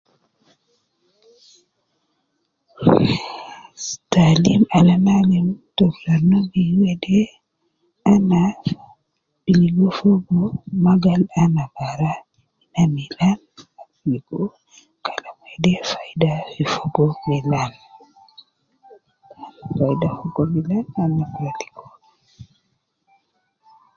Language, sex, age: Nubi, female, 60-69